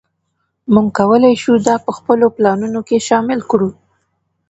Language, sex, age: Pashto, female, 19-29